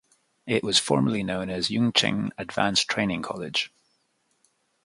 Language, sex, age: English, male, 40-49